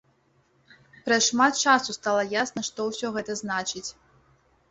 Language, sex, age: Belarusian, female, 19-29